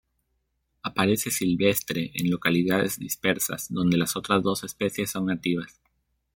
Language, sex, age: Spanish, male, 30-39